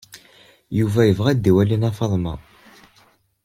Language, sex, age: Kabyle, male, under 19